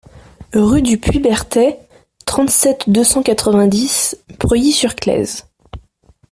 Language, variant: French, Français de métropole